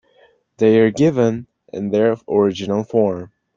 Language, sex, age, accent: English, male, 19-29, United States English